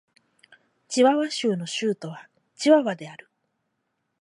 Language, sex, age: Japanese, female, 30-39